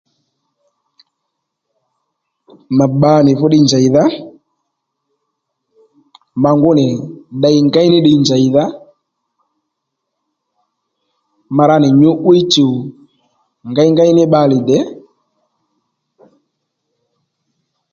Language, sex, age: Lendu, male, 30-39